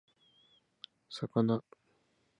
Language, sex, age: Japanese, male, 19-29